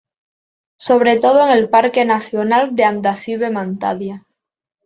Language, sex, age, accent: Spanish, female, 19-29, España: Norte peninsular (Asturias, Castilla y León, Cantabria, País Vasco, Navarra, Aragón, La Rioja, Guadalajara, Cuenca)